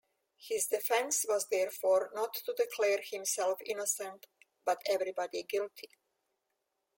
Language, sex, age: English, female, 60-69